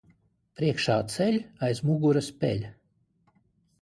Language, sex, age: Latvian, male, 40-49